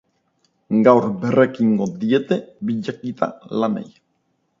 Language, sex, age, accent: Basque, male, 19-29, Mendebalekoa (Araba, Bizkaia, Gipuzkoako mendebaleko herri batzuk)